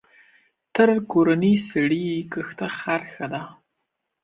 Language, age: Pashto, under 19